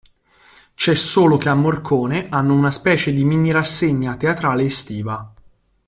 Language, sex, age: Italian, male, 19-29